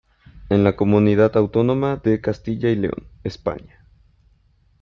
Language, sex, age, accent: Spanish, male, 19-29, México